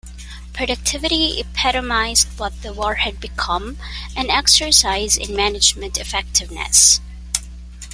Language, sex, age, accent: English, female, 19-29, Filipino